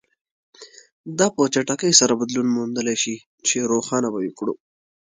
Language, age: Pashto, under 19